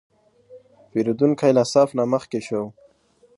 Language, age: Pashto, 19-29